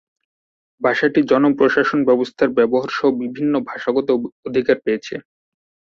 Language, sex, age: Bengali, male, 19-29